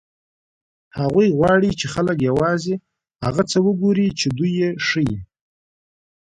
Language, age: Pashto, 30-39